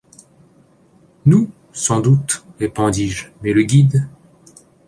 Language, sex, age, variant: French, male, 30-39, Français de métropole